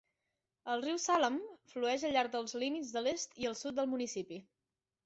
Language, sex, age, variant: Catalan, female, 19-29, Central